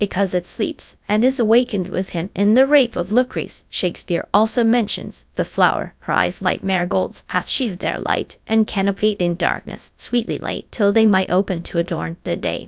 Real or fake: fake